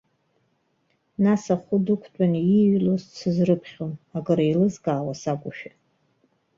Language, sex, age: Abkhazian, female, 40-49